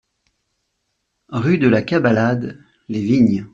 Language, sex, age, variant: French, male, 40-49, Français de métropole